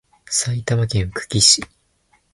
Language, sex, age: Japanese, male, 19-29